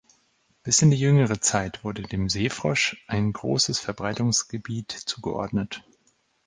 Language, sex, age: German, male, 30-39